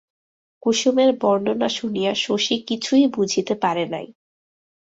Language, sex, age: Bengali, female, 19-29